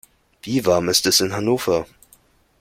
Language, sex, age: German, male, 19-29